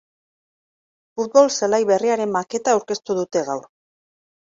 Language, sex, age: Basque, female, 40-49